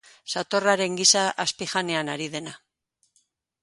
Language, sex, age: Basque, female, 60-69